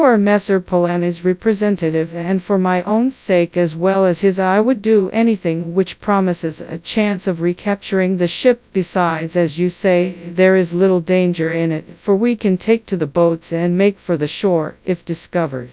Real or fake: fake